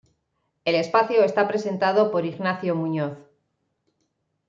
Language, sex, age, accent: Spanish, female, 40-49, España: Norte peninsular (Asturias, Castilla y León, Cantabria, País Vasco, Navarra, Aragón, La Rioja, Guadalajara, Cuenca)